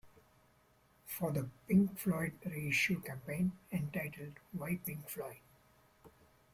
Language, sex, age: English, male, 50-59